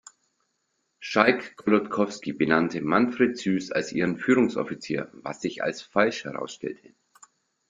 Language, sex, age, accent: German, male, 40-49, Deutschland Deutsch